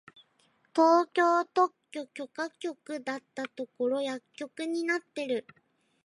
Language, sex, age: Japanese, female, 19-29